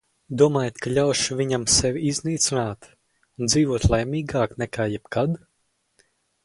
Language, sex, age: Latvian, male, under 19